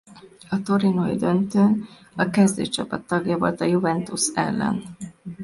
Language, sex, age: Hungarian, female, 50-59